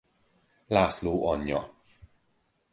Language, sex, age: Hungarian, male, 40-49